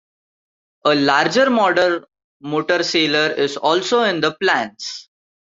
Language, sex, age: English, male, 19-29